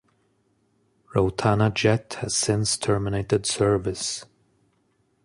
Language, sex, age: English, male, 30-39